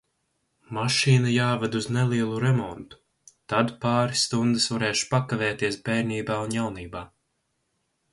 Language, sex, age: Latvian, male, under 19